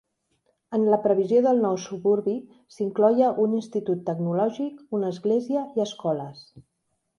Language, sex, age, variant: Catalan, female, 40-49, Central